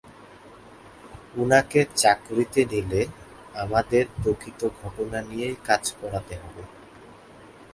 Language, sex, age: Bengali, male, 19-29